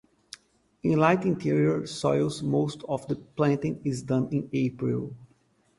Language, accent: English, United States English